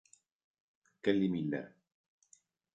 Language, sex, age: Italian, male, 40-49